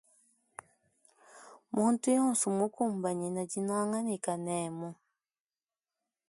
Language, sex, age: Luba-Lulua, female, 19-29